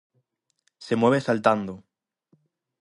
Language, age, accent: Spanish, 19-29, España: Islas Canarias